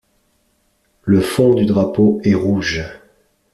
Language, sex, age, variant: French, male, 30-39, Français de métropole